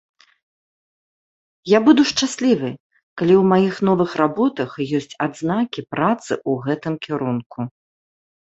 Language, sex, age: Belarusian, female, 40-49